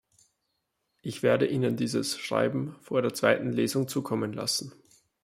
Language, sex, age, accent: German, male, 19-29, Österreichisches Deutsch